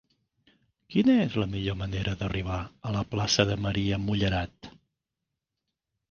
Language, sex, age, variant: Catalan, male, 40-49, Central